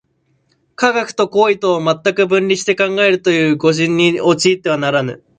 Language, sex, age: Japanese, male, 19-29